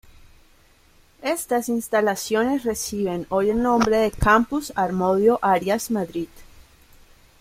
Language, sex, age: Spanish, female, 30-39